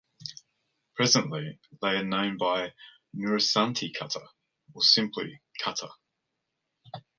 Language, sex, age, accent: English, male, 19-29, Australian English